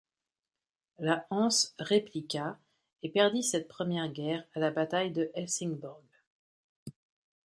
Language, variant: French, Français de métropole